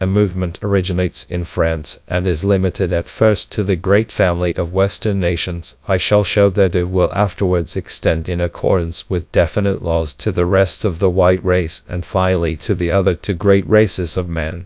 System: TTS, GradTTS